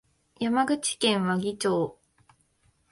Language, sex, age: Japanese, female, 19-29